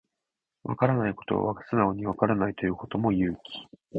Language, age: Japanese, 19-29